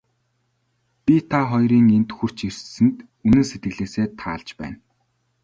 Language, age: Mongolian, 19-29